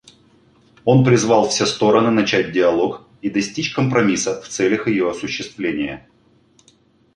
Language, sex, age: Russian, male, 40-49